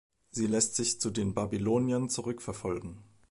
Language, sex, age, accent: German, male, 19-29, Deutschland Deutsch